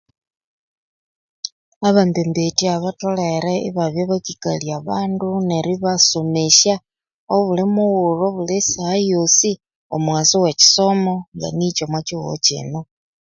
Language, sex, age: Konzo, female, 40-49